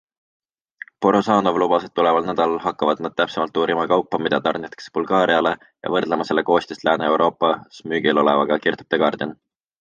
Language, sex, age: Estonian, male, 19-29